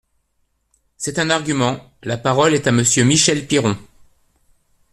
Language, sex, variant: French, male, Français de métropole